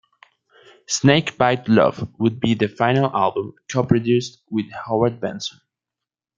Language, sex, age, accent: English, male, 19-29, United States English